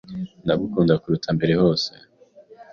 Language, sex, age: Kinyarwanda, male, 19-29